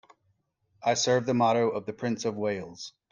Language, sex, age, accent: English, male, 40-49, United States English